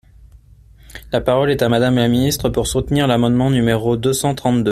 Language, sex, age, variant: French, male, 19-29, Français de métropole